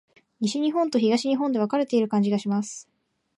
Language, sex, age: Japanese, female, 19-29